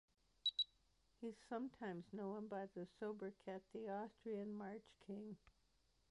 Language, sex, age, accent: English, female, 60-69, Canadian English